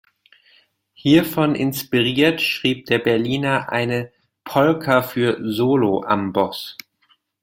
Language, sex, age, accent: German, male, 19-29, Deutschland Deutsch